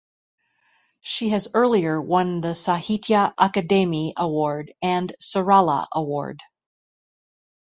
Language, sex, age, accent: English, female, 50-59, United States English